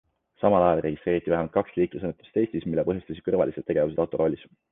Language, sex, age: Estonian, male, 19-29